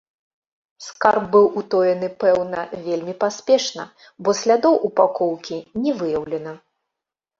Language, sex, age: Belarusian, female, 40-49